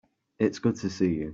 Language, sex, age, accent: English, male, 30-39, England English